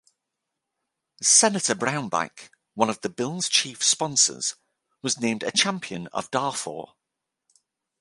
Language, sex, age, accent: English, male, 30-39, England English